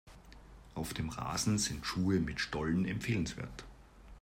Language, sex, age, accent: German, male, 50-59, Österreichisches Deutsch